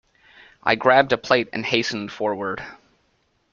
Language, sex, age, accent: English, male, 19-29, United States English